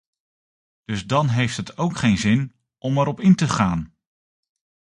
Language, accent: Dutch, Nederlands Nederlands